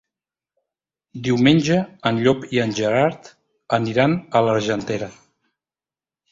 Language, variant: Catalan, Central